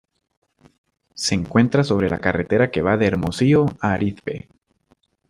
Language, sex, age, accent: Spanish, male, under 19, América central